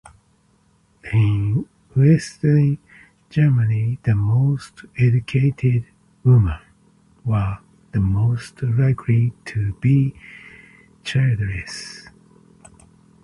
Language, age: English, 50-59